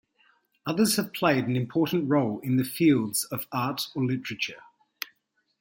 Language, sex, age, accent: English, male, 30-39, Australian English